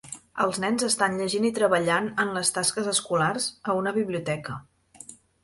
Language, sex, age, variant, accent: Catalan, female, 30-39, Central, nord-oriental; Empordanès